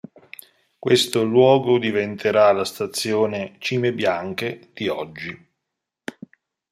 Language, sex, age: Italian, male, 40-49